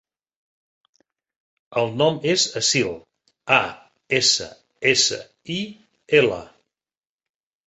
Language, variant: Catalan, Central